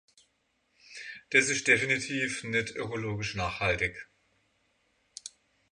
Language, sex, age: German, male, 50-59